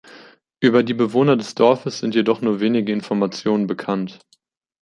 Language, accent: German, Deutschland Deutsch